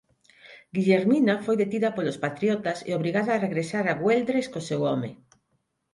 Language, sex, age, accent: Galician, female, 50-59, Neofalante